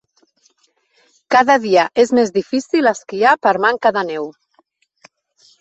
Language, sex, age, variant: Catalan, female, 40-49, Central